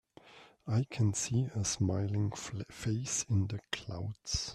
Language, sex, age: English, male, 40-49